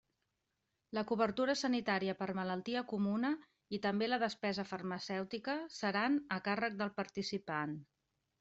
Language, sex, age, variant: Catalan, female, 40-49, Central